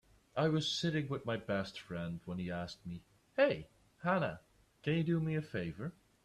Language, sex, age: English, male, 19-29